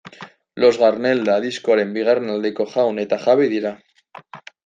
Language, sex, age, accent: Basque, male, 19-29, Mendebalekoa (Araba, Bizkaia, Gipuzkoako mendebaleko herri batzuk)